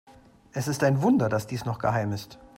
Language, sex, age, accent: German, male, 40-49, Deutschland Deutsch